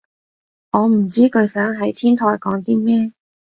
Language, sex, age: Cantonese, female, 19-29